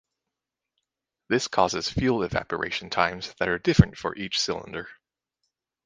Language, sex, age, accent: English, male, 19-29, United States English